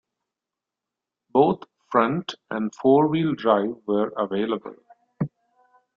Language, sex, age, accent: English, male, 30-39, India and South Asia (India, Pakistan, Sri Lanka)